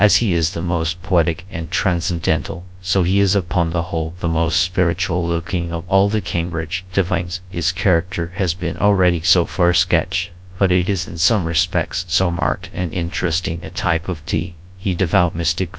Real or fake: fake